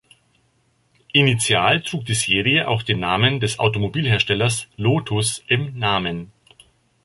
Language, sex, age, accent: German, male, 50-59, Deutschland Deutsch